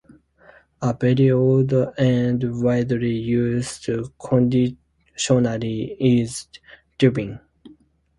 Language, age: English, 19-29